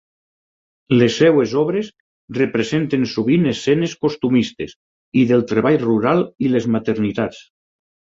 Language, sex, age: Catalan, male, 50-59